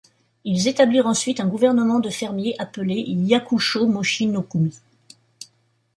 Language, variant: French, Français de métropole